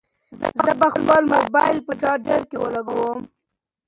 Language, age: Pashto, 19-29